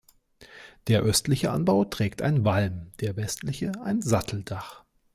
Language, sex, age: German, male, 30-39